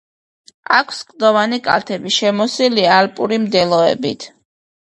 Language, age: Georgian, under 19